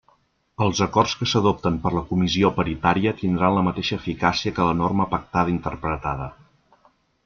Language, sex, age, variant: Catalan, male, 40-49, Central